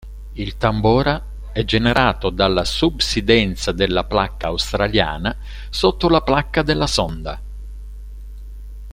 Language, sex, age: Italian, male, 60-69